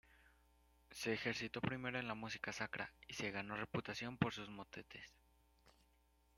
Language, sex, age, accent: Spanish, male, under 19, México